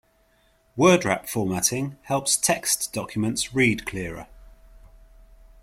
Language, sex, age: English, male, 50-59